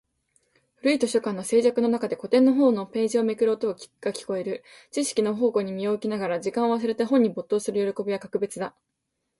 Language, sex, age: Japanese, female, 19-29